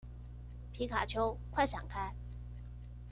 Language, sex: Chinese, female